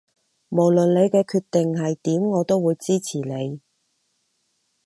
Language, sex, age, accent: Cantonese, female, 30-39, 广州音